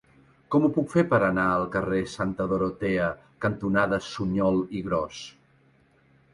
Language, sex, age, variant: Catalan, male, 40-49, Central